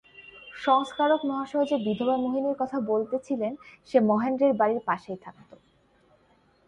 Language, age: Bengali, 19-29